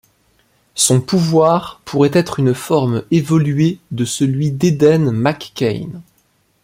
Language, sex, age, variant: French, male, 19-29, Français de métropole